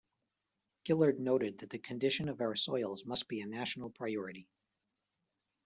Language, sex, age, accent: English, male, 40-49, United States English